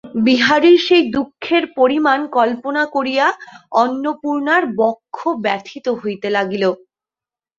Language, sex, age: Bengali, female, 19-29